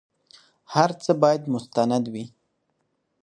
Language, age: Pashto, 19-29